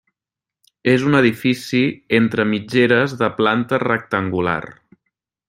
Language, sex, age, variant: Catalan, male, 19-29, Central